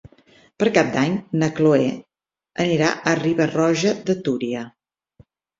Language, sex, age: Catalan, female, 50-59